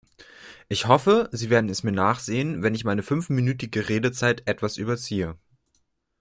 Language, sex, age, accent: German, male, 19-29, Deutschland Deutsch